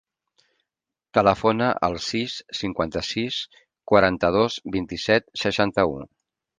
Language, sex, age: Catalan, male, 50-59